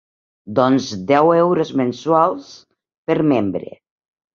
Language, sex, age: Catalan, female, 60-69